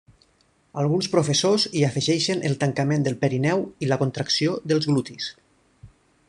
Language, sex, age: Catalan, male, 40-49